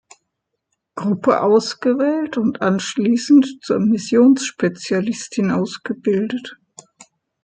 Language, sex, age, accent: German, female, 60-69, Deutschland Deutsch